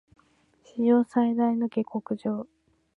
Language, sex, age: Japanese, female, 19-29